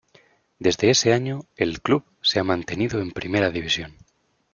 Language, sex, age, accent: Spanish, male, 19-29, España: Centro-Sur peninsular (Madrid, Toledo, Castilla-La Mancha)